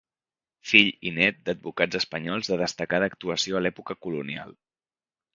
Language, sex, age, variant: Catalan, male, 30-39, Central